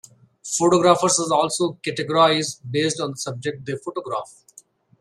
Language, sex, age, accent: English, male, 30-39, England English